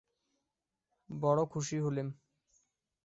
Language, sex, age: Bengali, male, 19-29